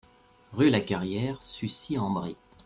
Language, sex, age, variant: French, male, 40-49, Français de métropole